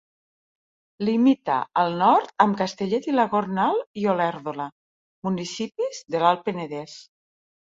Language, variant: Catalan, Septentrional